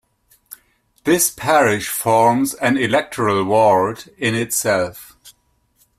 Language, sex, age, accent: English, male, 50-59, Canadian English